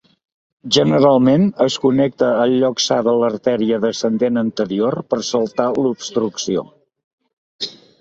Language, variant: Catalan, Central